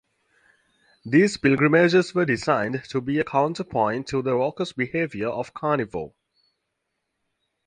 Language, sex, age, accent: English, male, 19-29, United States English